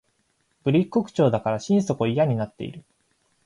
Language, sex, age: Japanese, male, 19-29